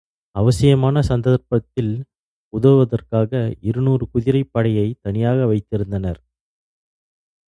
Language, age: Tamil, 40-49